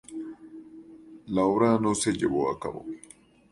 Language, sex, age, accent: Spanish, male, 19-29, Andino-Pacífico: Colombia, Perú, Ecuador, oeste de Bolivia y Venezuela andina